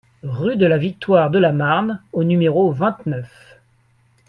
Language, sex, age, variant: French, male, 40-49, Français de métropole